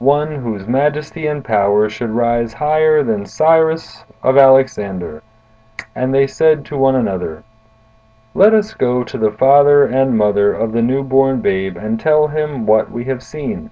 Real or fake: real